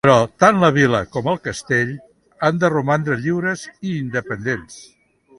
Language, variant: Catalan, Central